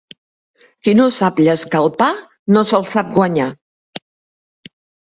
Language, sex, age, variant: Catalan, female, 70-79, Central